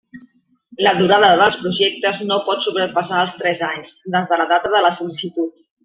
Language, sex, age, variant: Catalan, female, 40-49, Central